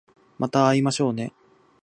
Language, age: Japanese, 19-29